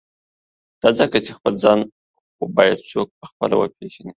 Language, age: Pashto, under 19